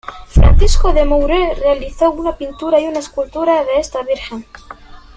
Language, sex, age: Spanish, male, under 19